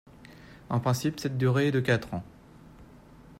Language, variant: French, Français de métropole